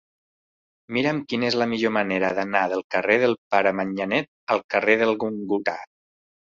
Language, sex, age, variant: Catalan, male, 40-49, Central